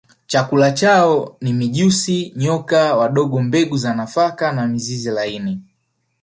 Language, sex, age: Swahili, male, 19-29